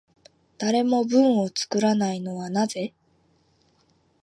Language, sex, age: Japanese, female, 19-29